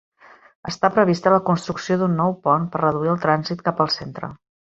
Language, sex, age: Catalan, female, 40-49